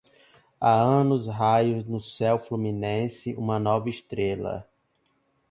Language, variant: Portuguese, Portuguese (Brasil)